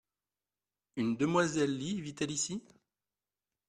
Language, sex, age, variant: French, male, 30-39, Français de métropole